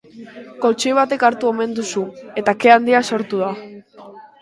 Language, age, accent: Basque, under 19, Mendebalekoa (Araba, Bizkaia, Gipuzkoako mendebaleko herri batzuk)